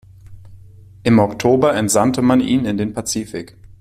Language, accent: German, Deutschland Deutsch